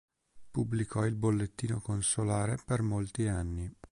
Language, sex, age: Italian, male, 30-39